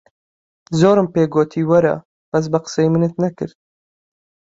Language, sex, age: Central Kurdish, male, 19-29